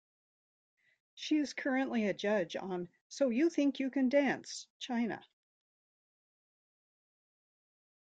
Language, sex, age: English, female, 70-79